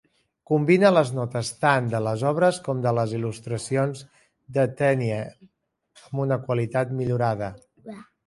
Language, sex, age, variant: Catalan, male, 40-49, Central